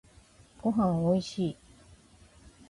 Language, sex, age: Japanese, female, 40-49